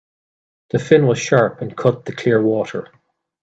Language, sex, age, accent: English, male, 30-39, Irish English